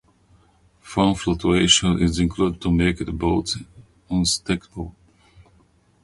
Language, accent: English, United States English